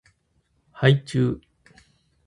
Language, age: Japanese, 40-49